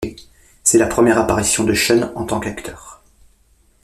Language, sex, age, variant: French, male, 30-39, Français de métropole